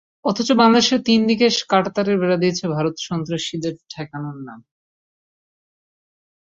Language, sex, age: Bengali, male, 19-29